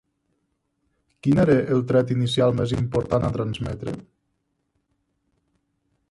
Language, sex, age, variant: Catalan, male, 19-29, Nord-Occidental